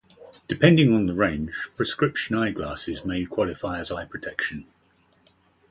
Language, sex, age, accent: English, male, 60-69, England English